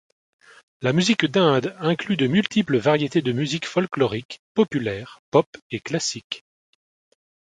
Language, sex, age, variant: French, male, 40-49, Français de métropole